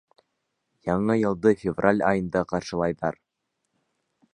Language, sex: Bashkir, male